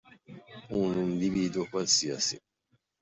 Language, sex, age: Italian, male, 50-59